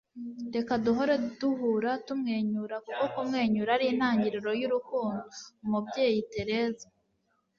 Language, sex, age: Kinyarwanda, female, 19-29